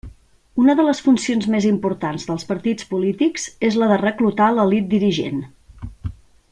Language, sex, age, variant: Catalan, female, 40-49, Central